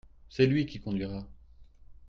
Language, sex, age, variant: French, male, 30-39, Français de métropole